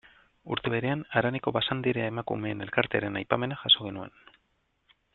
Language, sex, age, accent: Basque, male, 30-39, Mendebalekoa (Araba, Bizkaia, Gipuzkoako mendebaleko herri batzuk)